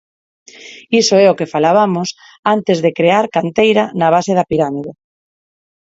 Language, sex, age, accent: Galician, female, 40-49, Neofalante